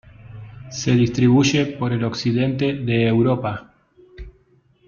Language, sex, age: Spanish, male, 40-49